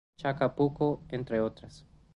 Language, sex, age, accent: Spanish, male, 19-29, Andino-Pacífico: Colombia, Perú, Ecuador, oeste de Bolivia y Venezuela andina